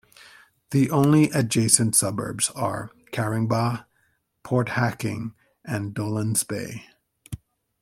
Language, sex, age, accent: English, male, 30-39, United States English